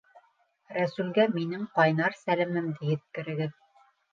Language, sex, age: Bashkir, female, 40-49